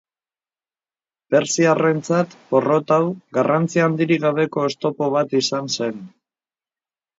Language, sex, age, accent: Basque, female, 50-59, Mendebalekoa (Araba, Bizkaia, Gipuzkoako mendebaleko herri batzuk)